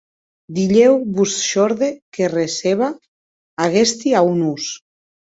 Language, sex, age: Occitan, female, 40-49